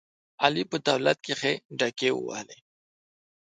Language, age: Pashto, 19-29